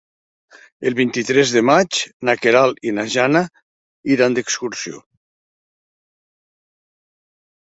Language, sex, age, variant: Catalan, male, 60-69, Central